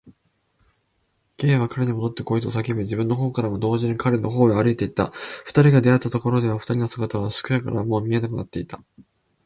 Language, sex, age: Japanese, male, 19-29